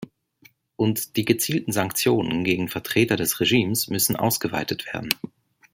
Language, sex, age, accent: German, male, 19-29, Schweizerdeutsch